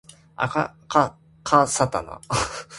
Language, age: Japanese, 19-29